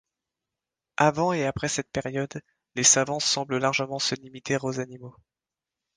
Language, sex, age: French, male, 19-29